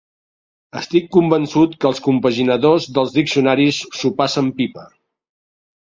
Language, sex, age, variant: Catalan, male, 50-59, Central